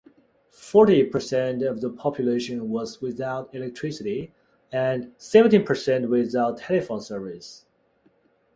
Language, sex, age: English, male, 30-39